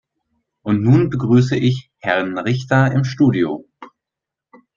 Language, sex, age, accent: German, male, 19-29, Deutschland Deutsch